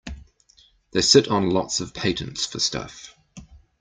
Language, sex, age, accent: English, male, 40-49, New Zealand English